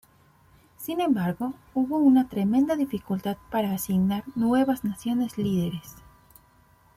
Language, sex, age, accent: Spanish, female, 30-39, México